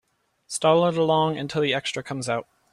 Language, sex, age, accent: English, male, 19-29, United States English